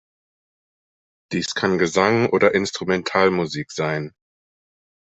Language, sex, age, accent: German, male, 30-39, Deutschland Deutsch